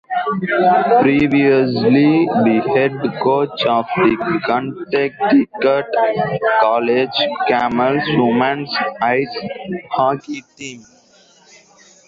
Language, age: English, 19-29